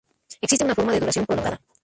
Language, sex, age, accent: Spanish, male, 19-29, México